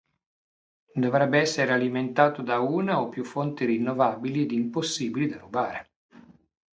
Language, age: Italian, 50-59